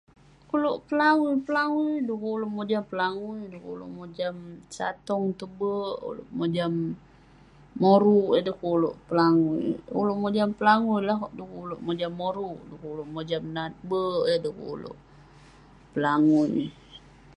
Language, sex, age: Western Penan, female, 19-29